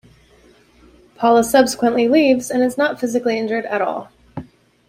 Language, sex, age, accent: English, female, 30-39, United States English